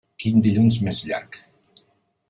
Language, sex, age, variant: Catalan, male, 50-59, Central